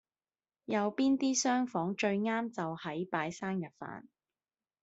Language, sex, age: Cantonese, female, 19-29